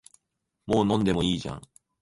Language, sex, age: Japanese, male, 19-29